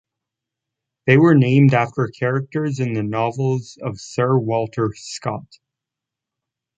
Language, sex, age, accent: English, male, under 19, United States English